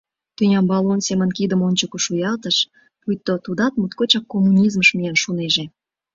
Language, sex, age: Mari, female, 30-39